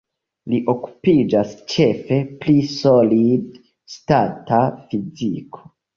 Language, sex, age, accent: Esperanto, male, 19-29, Internacia